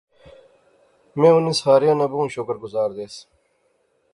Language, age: Pahari-Potwari, 40-49